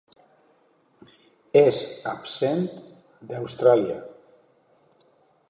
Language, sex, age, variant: Catalan, male, 50-59, Alacantí